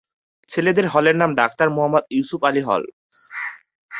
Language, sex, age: Bengali, male, 19-29